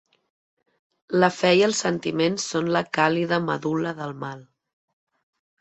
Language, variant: Catalan, Central